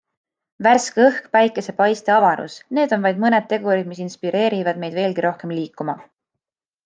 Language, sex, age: Estonian, female, 19-29